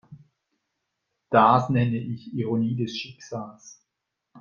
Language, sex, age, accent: German, male, 50-59, Schweizerdeutsch